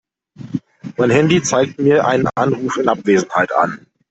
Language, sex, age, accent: German, male, 30-39, Deutschland Deutsch